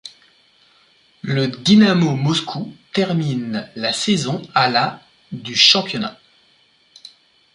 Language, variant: French, Français de métropole